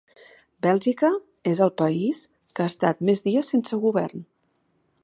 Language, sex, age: Catalan, female, 40-49